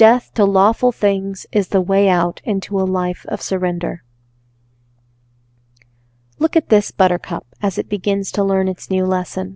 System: none